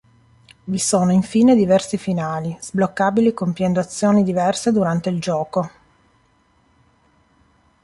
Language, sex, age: Italian, female, 40-49